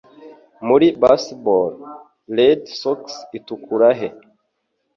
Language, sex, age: Kinyarwanda, male, 19-29